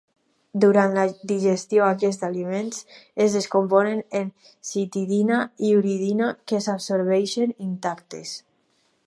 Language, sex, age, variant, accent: Catalan, female, under 19, Alacantí, valencià